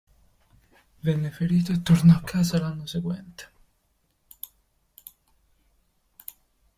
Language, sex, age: Italian, male, 19-29